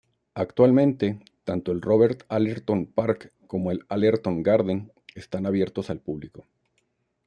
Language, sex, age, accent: Spanish, male, 40-49, México